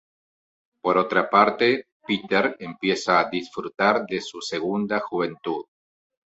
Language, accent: Spanish, Rioplatense: Argentina, Uruguay, este de Bolivia, Paraguay